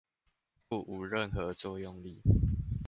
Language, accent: Chinese, 出生地：桃園市